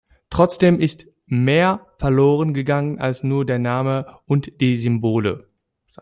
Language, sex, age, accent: German, male, 30-39, Deutschland Deutsch